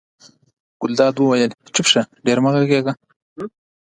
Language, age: Pashto, 19-29